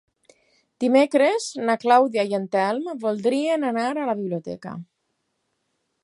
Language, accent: Catalan, valencià